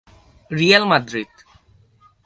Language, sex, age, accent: Bengali, male, 19-29, Bengali